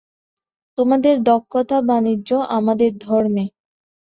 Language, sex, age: Bengali, female, 19-29